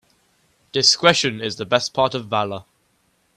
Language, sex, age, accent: English, male, under 19, England English